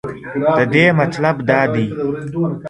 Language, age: Pashto, under 19